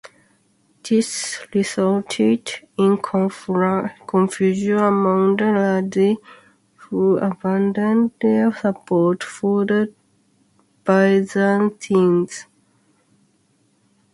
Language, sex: English, female